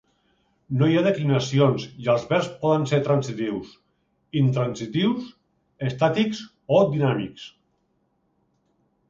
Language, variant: Catalan, Central